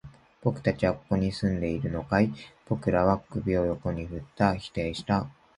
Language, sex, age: Japanese, male, 19-29